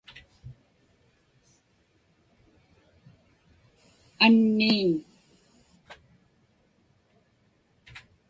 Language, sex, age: Inupiaq, female, 80-89